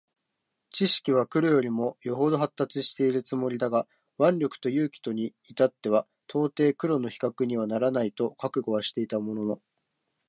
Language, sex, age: Japanese, male, 19-29